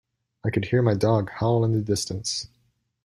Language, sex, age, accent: English, male, 19-29, United States English